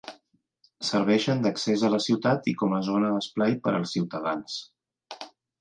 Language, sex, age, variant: Catalan, male, 40-49, Central